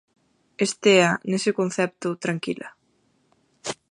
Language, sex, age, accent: Galician, female, 19-29, Atlántico (seseo e gheada); Normativo (estándar)